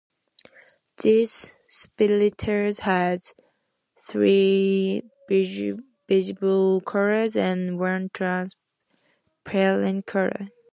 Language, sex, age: English, female, 19-29